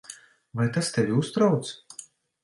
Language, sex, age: Latvian, male, 40-49